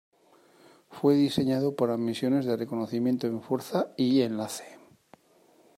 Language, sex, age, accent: Spanish, male, 40-49, España: Norte peninsular (Asturias, Castilla y León, Cantabria, País Vasco, Navarra, Aragón, La Rioja, Guadalajara, Cuenca)